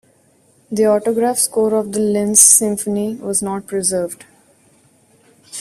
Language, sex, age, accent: English, female, 19-29, India and South Asia (India, Pakistan, Sri Lanka)